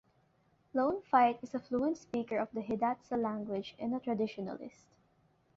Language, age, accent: English, under 19, Filipino